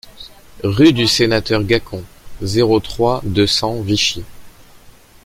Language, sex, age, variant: French, male, 30-39, Français de métropole